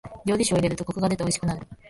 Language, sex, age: Japanese, female, 19-29